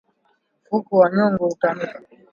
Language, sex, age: Swahili, male, 19-29